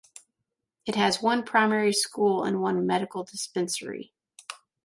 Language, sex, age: English, female, 40-49